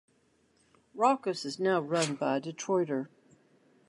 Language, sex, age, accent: English, female, 50-59, United States English